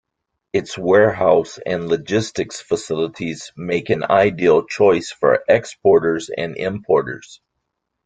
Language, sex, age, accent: English, male, 40-49, United States English